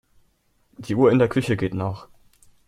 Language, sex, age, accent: German, male, under 19, Deutschland Deutsch